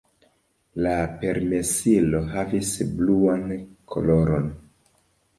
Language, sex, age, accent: Esperanto, male, 30-39, Internacia